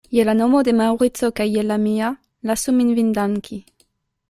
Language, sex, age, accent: Esperanto, female, 19-29, Internacia